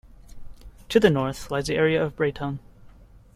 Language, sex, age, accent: English, male, 19-29, Canadian English